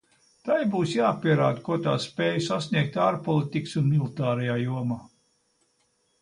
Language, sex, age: Latvian, male, 70-79